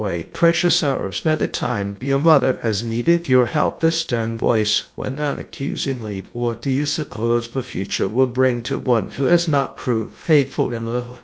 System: TTS, GlowTTS